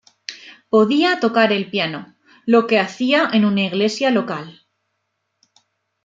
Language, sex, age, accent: Spanish, female, 19-29, España: Norte peninsular (Asturias, Castilla y León, Cantabria, País Vasco, Navarra, Aragón, La Rioja, Guadalajara, Cuenca)